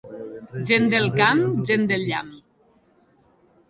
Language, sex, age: Catalan, female, 50-59